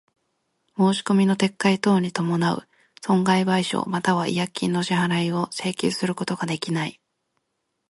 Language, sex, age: Japanese, female, 19-29